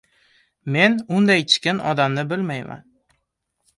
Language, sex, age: Uzbek, male, under 19